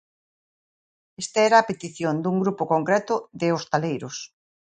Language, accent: Galician, Atlántico (seseo e gheada)